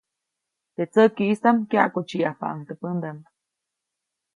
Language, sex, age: Copainalá Zoque, female, 19-29